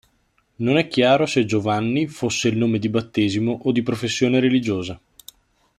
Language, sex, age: Italian, male, 19-29